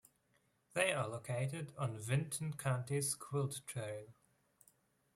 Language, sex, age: English, male, 19-29